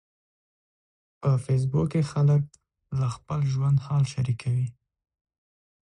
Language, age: Pashto, 19-29